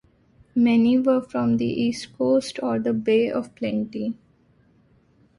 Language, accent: English, India and South Asia (India, Pakistan, Sri Lanka)